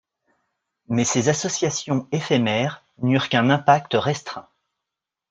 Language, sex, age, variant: French, male, 40-49, Français de métropole